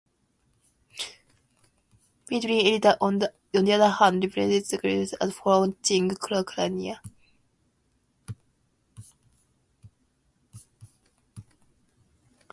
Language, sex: English, female